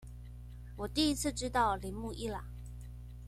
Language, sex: Chinese, female